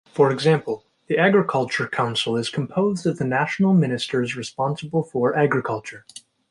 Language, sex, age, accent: English, male, 19-29, United States English